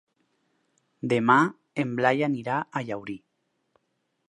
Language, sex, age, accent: Catalan, male, 19-29, valencià